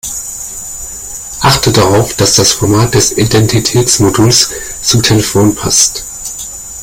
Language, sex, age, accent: German, male, 40-49, Deutschland Deutsch